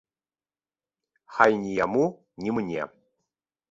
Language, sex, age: Belarusian, male, 19-29